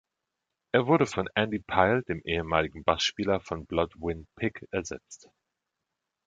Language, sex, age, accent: German, male, 30-39, Deutschland Deutsch